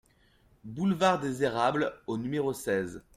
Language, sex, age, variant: French, male, 19-29, Français de métropole